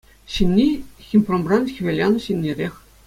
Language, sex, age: Chuvash, male, 40-49